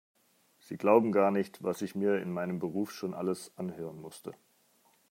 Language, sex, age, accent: German, male, 40-49, Deutschland Deutsch